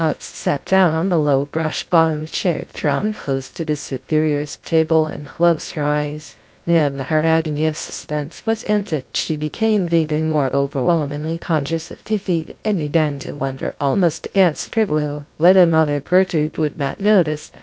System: TTS, GlowTTS